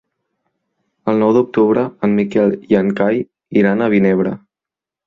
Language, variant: Catalan, Central